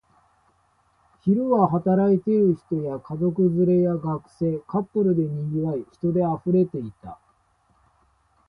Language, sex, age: Japanese, male, 40-49